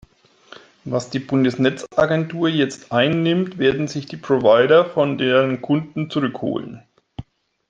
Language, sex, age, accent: German, male, 40-49, Deutschland Deutsch